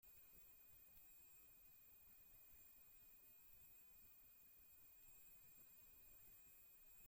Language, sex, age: Spanish, female, 50-59